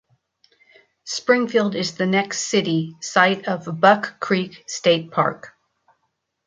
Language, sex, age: English, female, 60-69